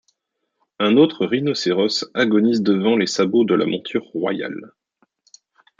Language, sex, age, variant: French, male, 30-39, Français de métropole